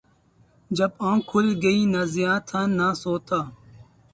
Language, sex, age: Urdu, male, 19-29